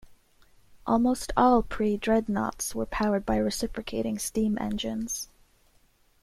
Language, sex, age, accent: English, female, 19-29, United States English